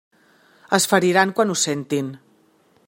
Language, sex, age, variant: Catalan, female, 40-49, Central